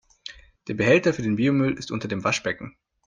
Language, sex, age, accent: German, male, 19-29, Deutschland Deutsch